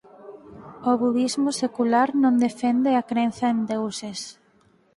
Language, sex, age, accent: Galician, female, 19-29, Normativo (estándar)